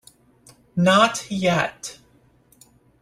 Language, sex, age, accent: English, female, 30-39, United States English